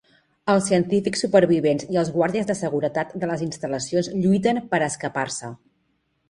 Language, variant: Catalan, Central